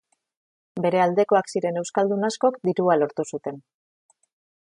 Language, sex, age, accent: Basque, female, 40-49, Mendebalekoa (Araba, Bizkaia, Gipuzkoako mendebaleko herri batzuk)